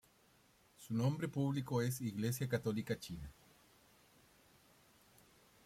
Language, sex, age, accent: Spanish, male, 40-49, Chileno: Chile, Cuyo